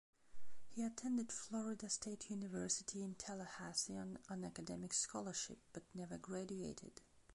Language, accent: English, England English